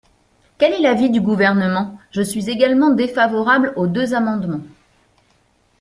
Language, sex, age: French, female, 40-49